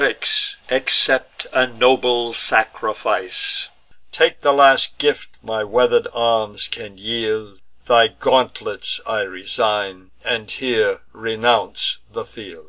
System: none